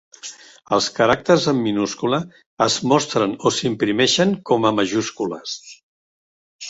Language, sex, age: Catalan, male, 60-69